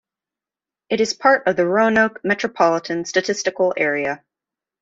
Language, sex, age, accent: English, female, 30-39, United States English